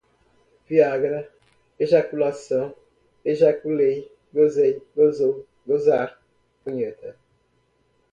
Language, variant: Portuguese, Portuguese (Brasil)